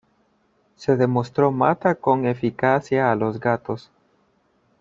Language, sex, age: Spanish, male, 19-29